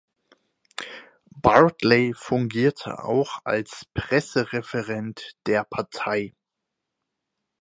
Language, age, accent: German, 19-29, Deutschland Deutsch